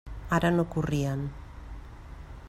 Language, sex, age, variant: Catalan, female, 50-59, Central